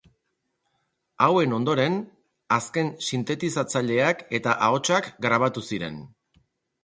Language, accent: Basque, Erdialdekoa edo Nafarra (Gipuzkoa, Nafarroa)